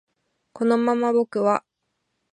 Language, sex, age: Japanese, female, 19-29